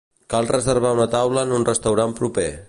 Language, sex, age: Catalan, male, 40-49